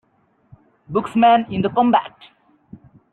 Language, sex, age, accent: English, male, 19-29, England English